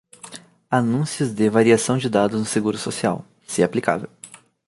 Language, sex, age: Portuguese, male, 19-29